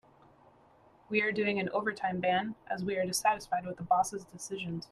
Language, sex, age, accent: English, female, 30-39, United States English